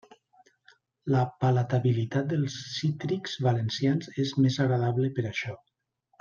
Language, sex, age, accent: Catalan, male, 40-49, valencià